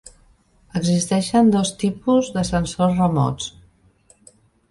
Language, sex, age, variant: Catalan, female, 50-59, Central